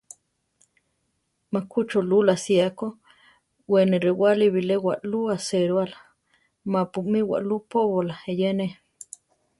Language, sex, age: Central Tarahumara, female, 30-39